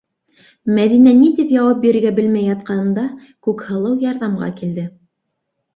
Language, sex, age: Bashkir, female, 30-39